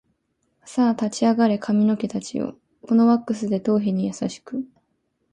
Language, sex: Japanese, female